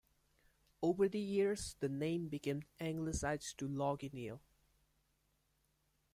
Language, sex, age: English, male, 19-29